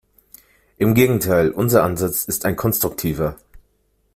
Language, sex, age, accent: German, male, 19-29, Deutschland Deutsch